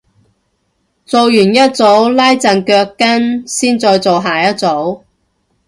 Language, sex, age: Cantonese, female, 30-39